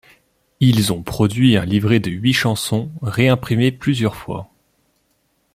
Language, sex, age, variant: French, male, 19-29, Français de métropole